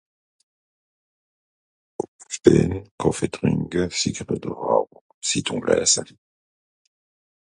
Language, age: Swiss German, 70-79